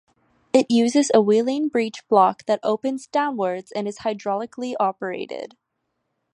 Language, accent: English, United States English